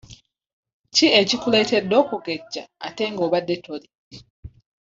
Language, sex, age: Ganda, female, 19-29